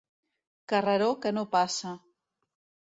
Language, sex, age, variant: Catalan, female, 50-59, Central